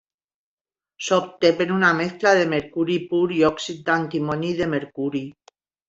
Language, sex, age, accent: Catalan, female, 60-69, valencià